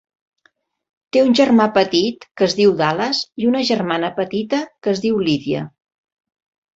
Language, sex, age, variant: Catalan, female, 60-69, Central